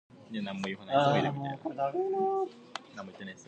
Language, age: English, 19-29